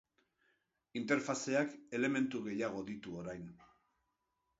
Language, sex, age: Basque, male, 60-69